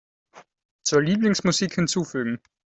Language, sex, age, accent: German, male, 19-29, Österreichisches Deutsch